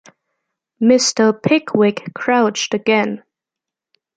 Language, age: English, 19-29